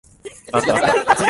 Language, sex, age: Japanese, male, 19-29